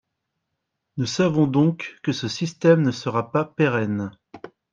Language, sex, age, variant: French, male, 30-39, Français de métropole